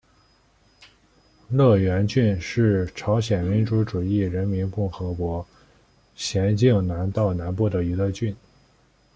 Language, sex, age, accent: Chinese, male, 19-29, 出生地：河南省